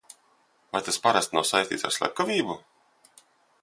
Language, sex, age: Latvian, male, 30-39